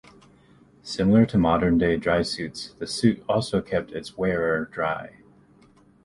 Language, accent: English, United States English